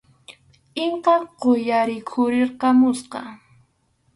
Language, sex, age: Arequipa-La Unión Quechua, female, 19-29